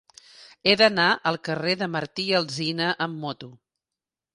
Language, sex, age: Catalan, female, 50-59